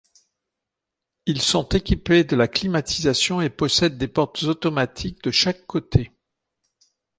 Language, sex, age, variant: French, male, 60-69, Français de métropole